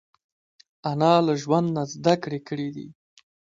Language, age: Pashto, 30-39